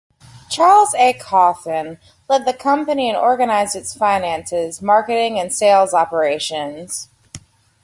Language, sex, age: English, female, 19-29